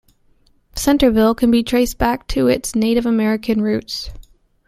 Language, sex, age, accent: English, female, 19-29, United States English